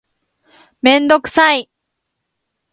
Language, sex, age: Japanese, female, 19-29